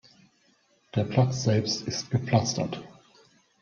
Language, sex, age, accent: German, male, 30-39, Deutschland Deutsch